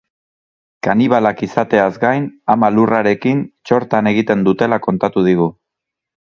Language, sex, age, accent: Basque, male, 40-49, Mendebalekoa (Araba, Bizkaia, Gipuzkoako mendebaleko herri batzuk)